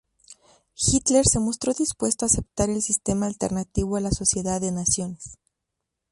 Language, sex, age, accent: Spanish, female, 19-29, México